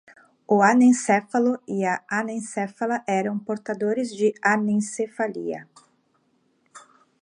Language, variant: Portuguese, Portuguese (Brasil)